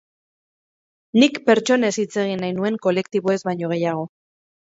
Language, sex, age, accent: Basque, female, 30-39, Mendebalekoa (Araba, Bizkaia, Gipuzkoako mendebaleko herri batzuk)